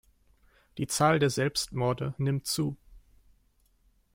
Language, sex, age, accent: German, male, 19-29, Deutschland Deutsch